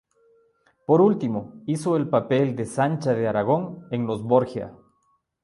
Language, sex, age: Spanish, male, 40-49